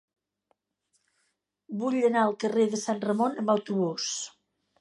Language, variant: Catalan, Central